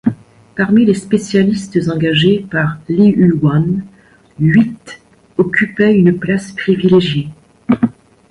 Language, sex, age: French, female, 60-69